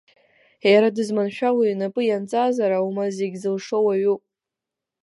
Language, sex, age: Abkhazian, female, under 19